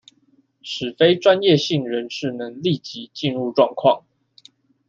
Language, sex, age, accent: Chinese, male, 19-29, 出生地：新北市